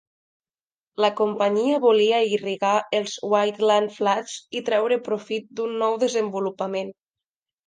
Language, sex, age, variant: Catalan, female, 19-29, Nord-Occidental